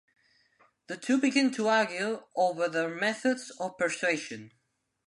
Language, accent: English, England English